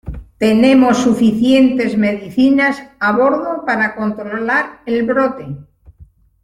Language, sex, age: Spanish, female, 80-89